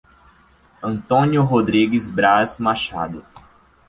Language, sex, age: Portuguese, male, 19-29